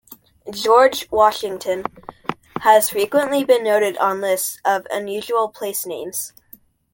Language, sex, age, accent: English, male, under 19, United States English